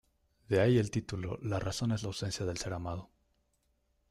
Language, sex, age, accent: Spanish, male, 19-29, México